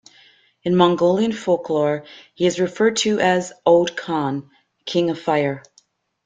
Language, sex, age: English, female, 50-59